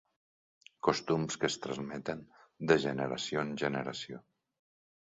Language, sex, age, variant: Catalan, male, 60-69, Central